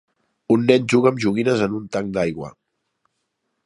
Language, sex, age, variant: Catalan, male, 30-39, Central